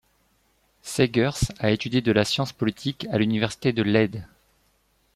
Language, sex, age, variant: French, male, 40-49, Français de métropole